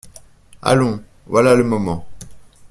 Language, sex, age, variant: French, male, 19-29, Français de métropole